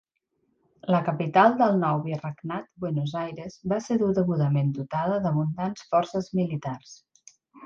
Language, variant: Catalan, Central